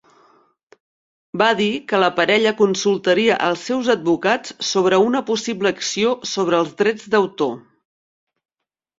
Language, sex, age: Catalan, female, 40-49